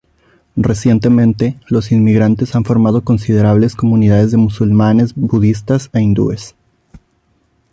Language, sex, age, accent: Spanish, male, 19-29, México